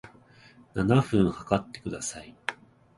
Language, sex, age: Japanese, male, 30-39